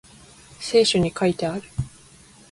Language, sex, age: Japanese, female, 19-29